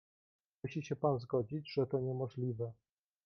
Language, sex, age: Polish, male, 19-29